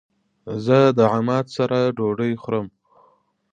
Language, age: Pashto, 30-39